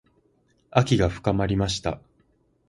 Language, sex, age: Japanese, male, 19-29